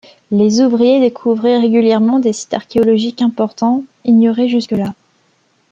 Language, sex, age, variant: French, female, under 19, Français de métropole